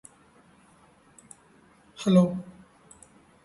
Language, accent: English, United States English